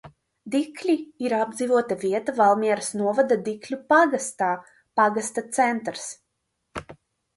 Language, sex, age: Latvian, female, 19-29